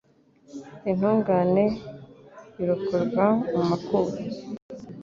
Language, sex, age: Kinyarwanda, female, under 19